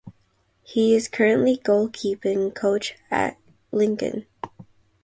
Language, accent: English, United States English; Filipino